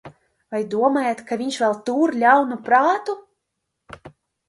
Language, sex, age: Latvian, female, 19-29